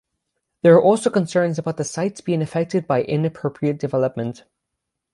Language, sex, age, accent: English, male, under 19, United States English; England English